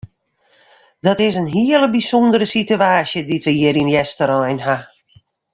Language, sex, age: Western Frisian, female, 60-69